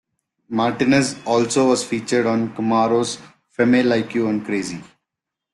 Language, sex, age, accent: English, male, 30-39, England English